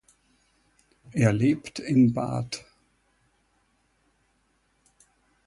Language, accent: German, Deutschland Deutsch